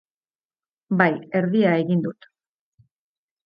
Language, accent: Basque, Erdialdekoa edo Nafarra (Gipuzkoa, Nafarroa)